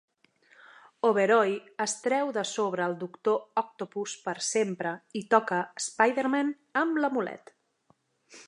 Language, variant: Catalan, Central